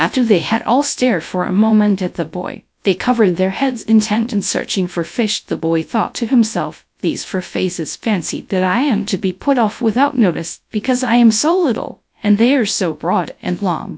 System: TTS, GradTTS